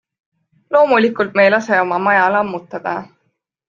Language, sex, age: Estonian, female, 19-29